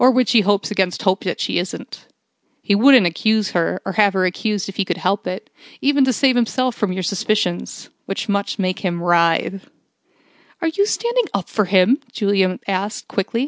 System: none